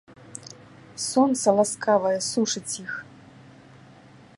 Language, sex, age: Belarusian, female, 60-69